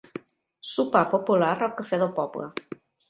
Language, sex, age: Catalan, female, 50-59